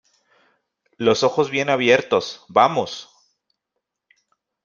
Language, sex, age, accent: Spanish, male, 30-39, México